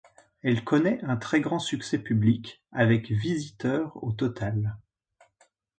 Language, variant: French, Français de métropole